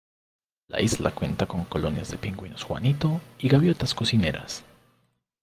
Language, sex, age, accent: Spanish, male, 19-29, Andino-Pacífico: Colombia, Perú, Ecuador, oeste de Bolivia y Venezuela andina